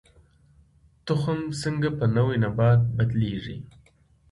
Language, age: Pashto, 19-29